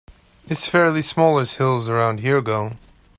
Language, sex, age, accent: English, male, 30-39, United States English